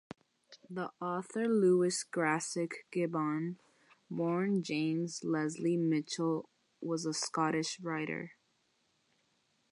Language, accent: English, United States English